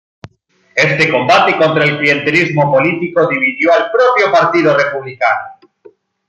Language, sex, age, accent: Spanish, male, 30-39, Rioplatense: Argentina, Uruguay, este de Bolivia, Paraguay